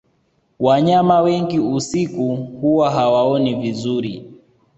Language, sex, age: Swahili, male, 19-29